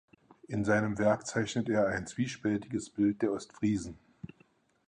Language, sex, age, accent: German, male, 50-59, Deutschland Deutsch